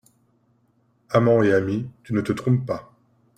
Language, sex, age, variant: French, male, 19-29, Français de métropole